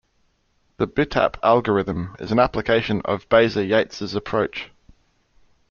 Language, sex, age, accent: English, male, 40-49, Australian English